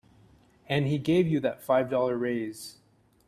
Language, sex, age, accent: English, male, 30-39, Canadian English